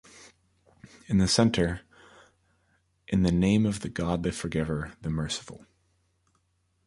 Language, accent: English, United States English